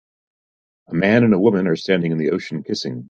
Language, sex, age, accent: English, male, 30-39, United States English